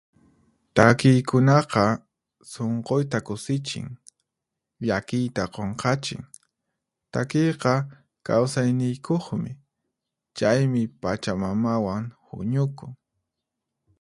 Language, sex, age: Puno Quechua, male, 30-39